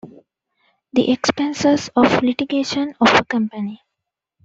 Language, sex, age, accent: English, female, 19-29, India and South Asia (India, Pakistan, Sri Lanka)